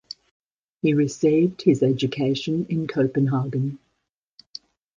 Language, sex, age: English, female, 70-79